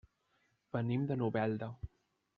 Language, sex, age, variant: Catalan, male, 30-39, Central